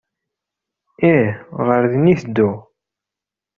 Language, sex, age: Kabyle, male, 19-29